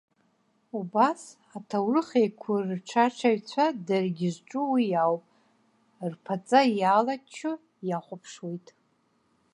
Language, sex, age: Abkhazian, female, 50-59